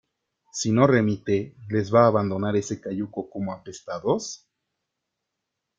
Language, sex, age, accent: Spanish, male, 19-29, Rioplatense: Argentina, Uruguay, este de Bolivia, Paraguay